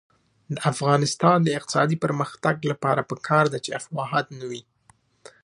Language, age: Pashto, 19-29